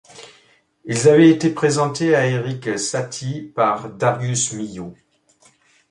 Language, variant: French, Français de métropole